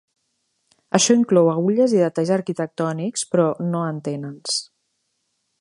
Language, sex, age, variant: Catalan, female, 40-49, Central